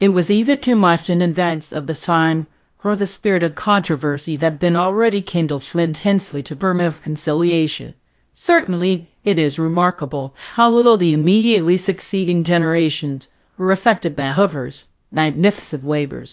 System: TTS, VITS